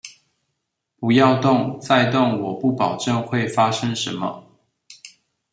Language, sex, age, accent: Chinese, male, 30-39, 出生地：彰化縣